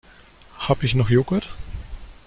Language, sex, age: German, male, 19-29